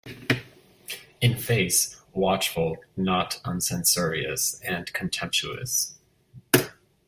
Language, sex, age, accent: English, male, 19-29, United States English